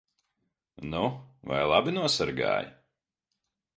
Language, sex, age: Latvian, male, 30-39